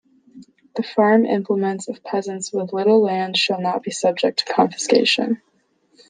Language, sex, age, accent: English, female, under 19, United States English